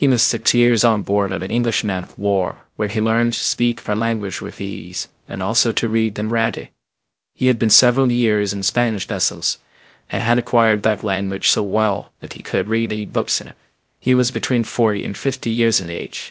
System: TTS, VITS